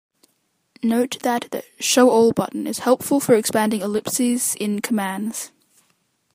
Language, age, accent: English, under 19, Australian English